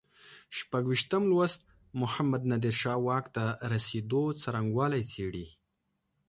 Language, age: Pashto, 19-29